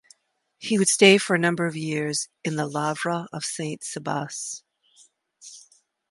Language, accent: English, United States English